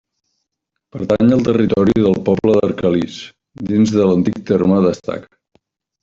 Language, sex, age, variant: Catalan, male, 50-59, Central